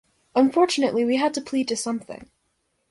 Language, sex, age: English, female, under 19